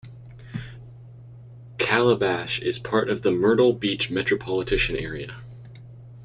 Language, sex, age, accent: English, male, under 19, United States English